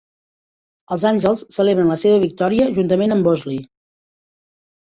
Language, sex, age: Catalan, female, 50-59